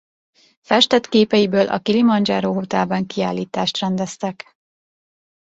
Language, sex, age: Hungarian, female, 19-29